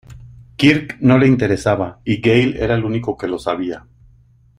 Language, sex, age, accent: Spanish, male, 40-49, México